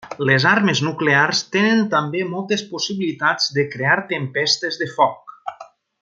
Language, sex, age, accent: Catalan, male, 40-49, valencià